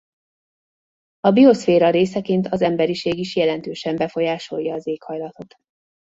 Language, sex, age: Hungarian, female, 40-49